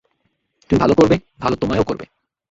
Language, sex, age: Bengali, male, 19-29